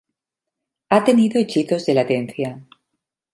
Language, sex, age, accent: Spanish, female, 40-49, España: Norte peninsular (Asturias, Castilla y León, Cantabria, País Vasco, Navarra, Aragón, La Rioja, Guadalajara, Cuenca)